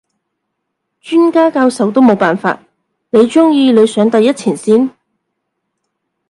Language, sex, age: Cantonese, female, 30-39